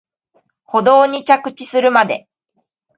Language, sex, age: Japanese, female, 40-49